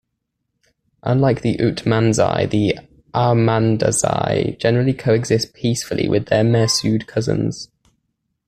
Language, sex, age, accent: English, male, 19-29, England English